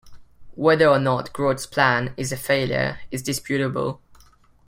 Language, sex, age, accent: English, male, under 19, England English